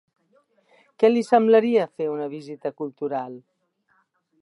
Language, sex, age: Catalan, female, 60-69